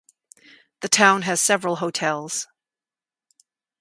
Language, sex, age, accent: English, female, 50-59, United States English